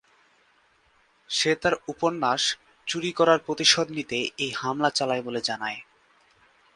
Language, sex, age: Bengali, male, 19-29